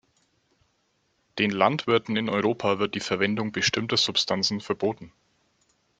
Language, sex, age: German, male, 30-39